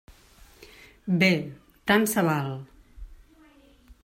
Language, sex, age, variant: Catalan, female, 40-49, Central